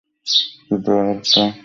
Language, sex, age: Bengali, male, under 19